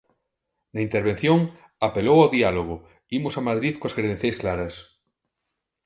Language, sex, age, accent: Galician, male, 40-49, Normativo (estándar); Neofalante